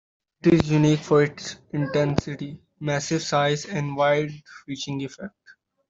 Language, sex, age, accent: English, male, under 19, India and South Asia (India, Pakistan, Sri Lanka)